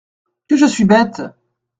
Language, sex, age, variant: French, female, 40-49, Français de métropole